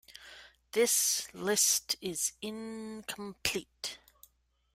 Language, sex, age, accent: English, female, 30-39, United States English